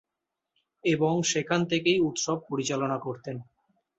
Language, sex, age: Bengali, male, 19-29